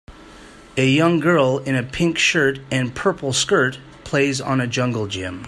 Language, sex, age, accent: English, male, 40-49, Canadian English